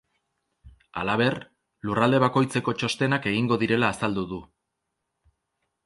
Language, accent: Basque, Erdialdekoa edo Nafarra (Gipuzkoa, Nafarroa)